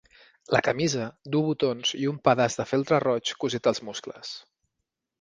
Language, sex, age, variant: Catalan, male, 30-39, Central